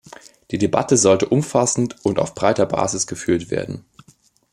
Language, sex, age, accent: German, male, 19-29, Deutschland Deutsch